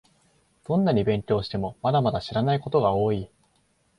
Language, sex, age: Japanese, male, 19-29